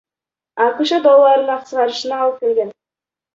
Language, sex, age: Kyrgyz, female, under 19